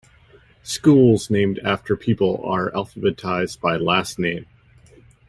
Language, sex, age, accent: English, male, 30-39, United States English